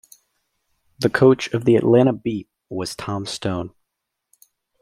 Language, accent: English, United States English